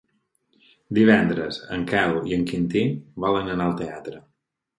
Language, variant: Catalan, Balear